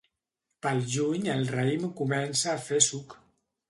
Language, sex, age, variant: Catalan, male, 50-59, Central